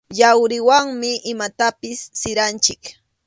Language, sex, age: Arequipa-La Unión Quechua, female, 30-39